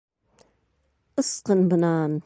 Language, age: Bashkir, 60-69